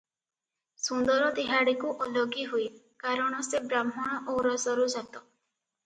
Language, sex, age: Odia, female, 19-29